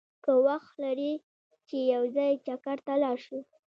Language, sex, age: Pashto, female, under 19